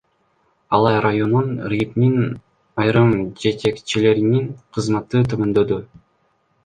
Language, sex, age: Kyrgyz, male, under 19